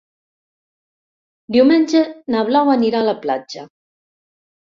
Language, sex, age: Catalan, female, 60-69